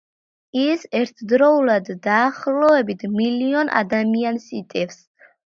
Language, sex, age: Georgian, female, under 19